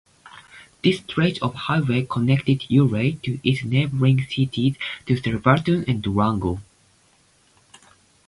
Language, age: English, 19-29